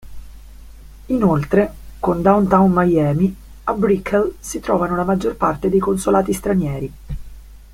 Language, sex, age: Italian, female, 40-49